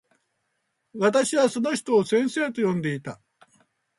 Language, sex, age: Japanese, male, 60-69